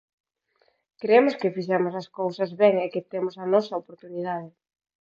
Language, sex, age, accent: Galician, female, 30-39, Neofalante